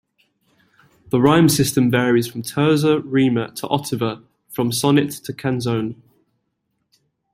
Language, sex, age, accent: English, male, 19-29, England English